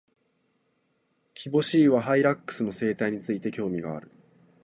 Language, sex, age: Japanese, male, 19-29